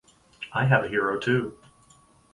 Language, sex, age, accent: English, male, 30-39, Canadian English